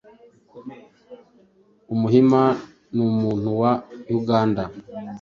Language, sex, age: Kinyarwanda, male, 30-39